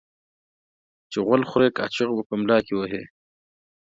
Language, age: Pashto, 30-39